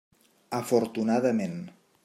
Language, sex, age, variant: Catalan, male, 40-49, Nord-Occidental